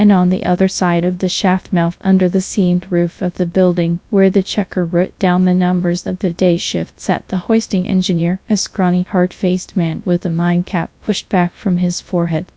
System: TTS, GradTTS